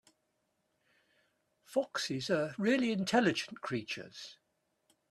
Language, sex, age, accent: English, male, 70-79, England English